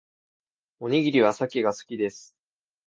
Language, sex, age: Japanese, male, under 19